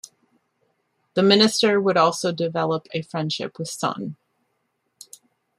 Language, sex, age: English, female, 40-49